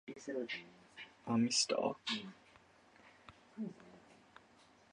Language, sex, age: Japanese, male, 19-29